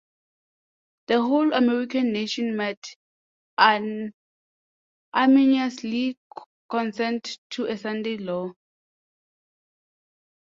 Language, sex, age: English, female, 19-29